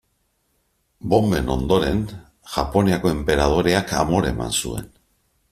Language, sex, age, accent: Basque, male, 50-59, Mendebalekoa (Araba, Bizkaia, Gipuzkoako mendebaleko herri batzuk)